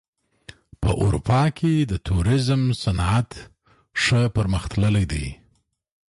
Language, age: Pashto, 50-59